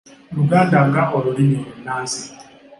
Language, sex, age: Ganda, male, 19-29